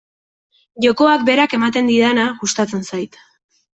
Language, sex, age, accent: Basque, female, 19-29, Mendebalekoa (Araba, Bizkaia, Gipuzkoako mendebaleko herri batzuk)